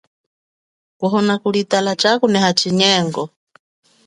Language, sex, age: Chokwe, female, 40-49